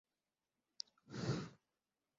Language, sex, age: Swahili, male, 30-39